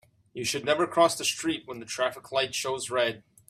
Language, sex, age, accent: English, male, 30-39, United States English